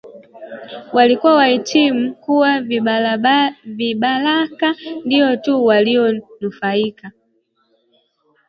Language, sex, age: Swahili, female, 19-29